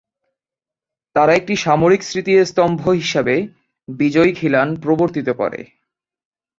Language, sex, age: Bengali, male, 19-29